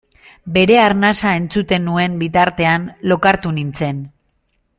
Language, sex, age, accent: Basque, female, 19-29, Mendebalekoa (Araba, Bizkaia, Gipuzkoako mendebaleko herri batzuk)